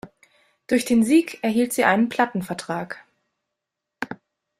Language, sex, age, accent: German, female, 19-29, Deutschland Deutsch